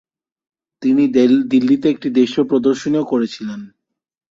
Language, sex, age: Bengali, male, 19-29